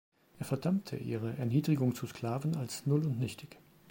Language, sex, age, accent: German, male, 40-49, Deutschland Deutsch